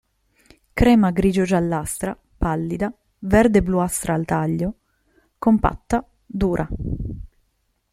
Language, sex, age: Italian, female, 30-39